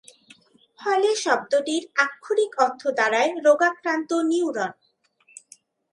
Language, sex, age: Bengali, female, under 19